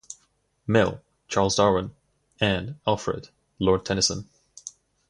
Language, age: English, 19-29